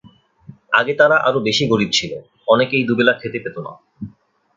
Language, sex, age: Bengali, male, 19-29